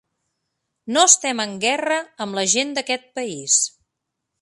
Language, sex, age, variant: Catalan, female, 40-49, Central